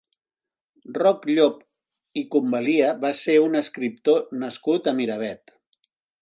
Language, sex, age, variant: Catalan, male, 60-69, Central